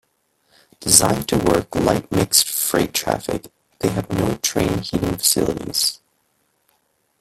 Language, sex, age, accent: English, male, 19-29, Canadian English